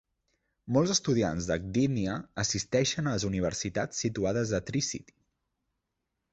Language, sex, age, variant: Catalan, male, 19-29, Central